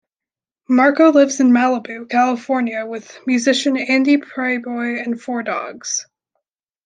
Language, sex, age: English, female, under 19